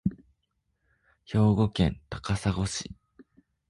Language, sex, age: Japanese, male, 19-29